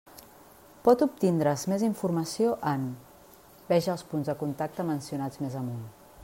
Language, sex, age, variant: Catalan, female, 40-49, Central